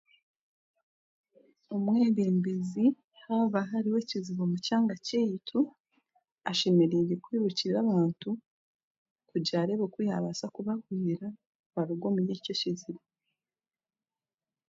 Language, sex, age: Chiga, female, 19-29